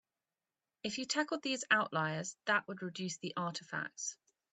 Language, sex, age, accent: English, female, 19-29, England English